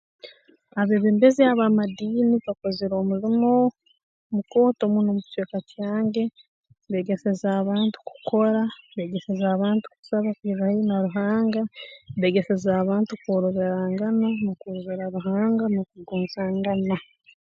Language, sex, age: Tooro, female, 19-29